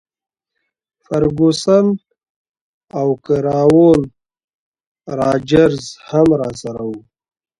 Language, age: Pashto, 19-29